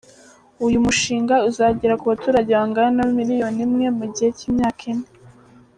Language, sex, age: Kinyarwanda, female, under 19